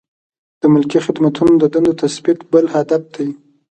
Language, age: Pashto, 19-29